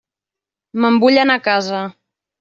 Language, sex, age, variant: Catalan, female, 19-29, Central